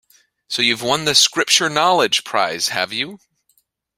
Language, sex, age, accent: English, male, 19-29, United States English